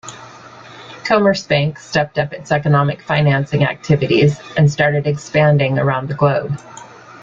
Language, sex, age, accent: English, female, 50-59, United States English